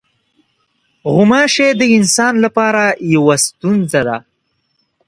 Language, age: Pashto, 19-29